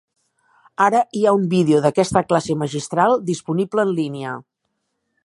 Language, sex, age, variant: Catalan, female, 50-59, Central